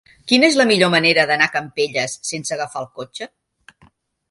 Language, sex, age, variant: Catalan, female, 50-59, Central